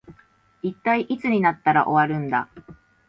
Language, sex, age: Japanese, female, 30-39